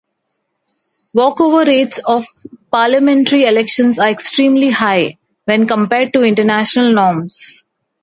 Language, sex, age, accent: English, female, 40-49, India and South Asia (India, Pakistan, Sri Lanka)